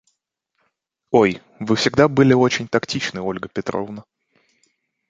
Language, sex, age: Russian, male, 19-29